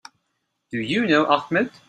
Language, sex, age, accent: English, male, 30-39, United States English